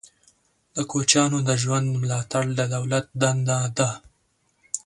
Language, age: Pashto, 19-29